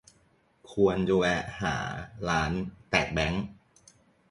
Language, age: Thai, 30-39